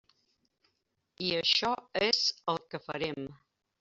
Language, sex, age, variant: Catalan, female, 60-69, Balear